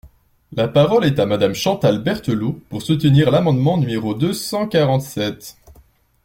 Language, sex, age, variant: French, male, 19-29, Français de métropole